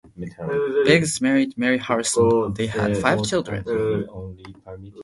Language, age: English, under 19